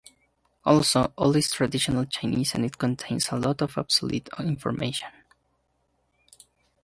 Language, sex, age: English, male, under 19